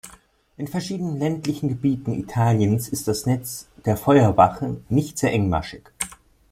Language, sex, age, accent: German, male, 19-29, Deutschland Deutsch